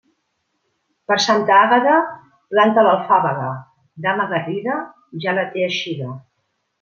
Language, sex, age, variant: Catalan, female, 50-59, Central